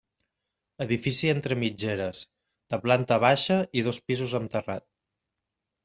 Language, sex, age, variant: Catalan, male, 30-39, Central